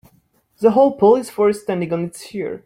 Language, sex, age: English, male, 19-29